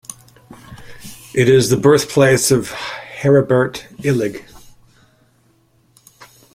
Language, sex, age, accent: English, male, 40-49, Canadian English